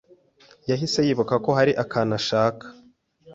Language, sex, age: Kinyarwanda, male, 19-29